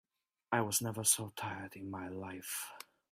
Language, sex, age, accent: English, male, 19-29, England English